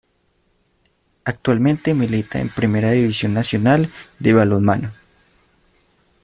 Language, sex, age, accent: Spanish, male, 19-29, Andino-Pacífico: Colombia, Perú, Ecuador, oeste de Bolivia y Venezuela andina